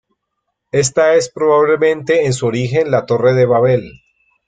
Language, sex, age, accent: Spanish, male, 30-39, Andino-Pacífico: Colombia, Perú, Ecuador, oeste de Bolivia y Venezuela andina